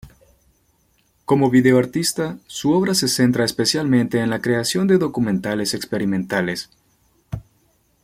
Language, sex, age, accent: Spanish, male, 19-29, México